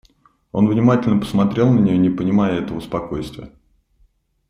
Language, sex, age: Russian, male, 30-39